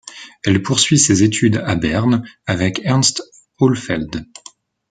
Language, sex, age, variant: French, male, 19-29, Français de métropole